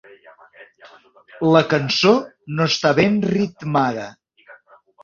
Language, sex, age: Catalan, male, 50-59